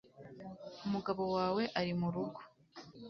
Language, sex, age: Kinyarwanda, female, 19-29